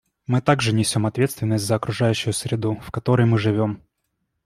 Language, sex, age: Russian, male, 19-29